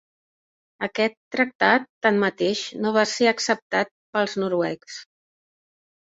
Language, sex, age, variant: Catalan, female, 50-59, Central